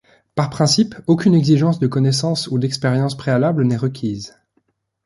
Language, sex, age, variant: French, male, 19-29, Français de métropole